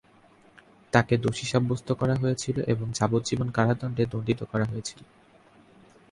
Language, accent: Bengali, Native